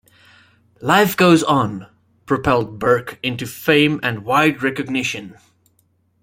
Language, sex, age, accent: English, male, 19-29, Southern African (South Africa, Zimbabwe, Namibia)